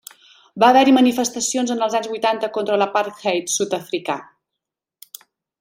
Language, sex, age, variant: Catalan, female, 30-39, Central